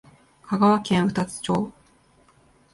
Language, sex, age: Japanese, female, 19-29